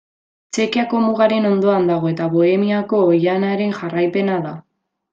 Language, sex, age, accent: Basque, female, 19-29, Mendebalekoa (Araba, Bizkaia, Gipuzkoako mendebaleko herri batzuk)